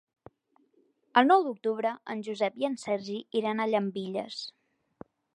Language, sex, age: Catalan, female, 19-29